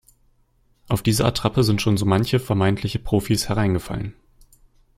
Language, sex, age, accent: German, male, 19-29, Deutschland Deutsch